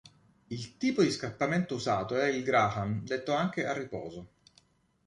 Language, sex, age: Italian, male, 40-49